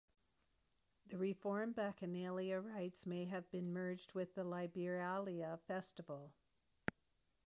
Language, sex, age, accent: English, female, 60-69, Canadian English